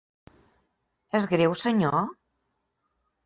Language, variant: Catalan, Central